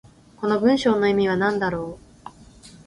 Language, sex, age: Japanese, female, 19-29